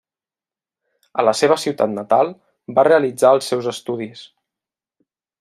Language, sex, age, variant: Catalan, male, 19-29, Central